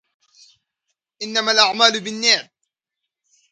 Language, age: Pashto, under 19